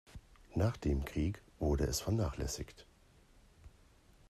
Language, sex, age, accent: German, male, 40-49, Deutschland Deutsch